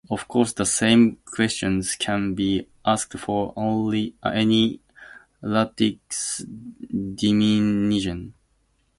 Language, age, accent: English, 19-29, United States English